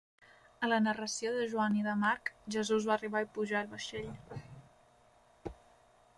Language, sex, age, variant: Catalan, female, 19-29, Central